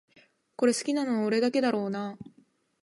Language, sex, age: Japanese, female, 19-29